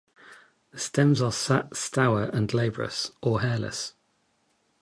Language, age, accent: English, 50-59, England English